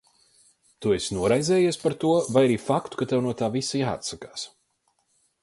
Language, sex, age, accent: Latvian, male, 30-39, bez akcenta